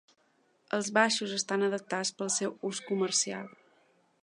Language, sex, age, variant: Catalan, female, 30-39, Balear